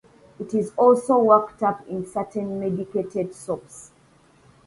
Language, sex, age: English, female, 30-39